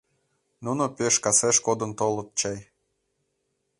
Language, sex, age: Mari, male, 19-29